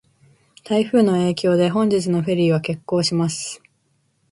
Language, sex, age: Japanese, female, 19-29